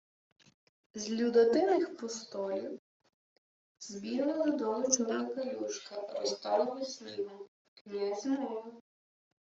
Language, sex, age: Ukrainian, female, 19-29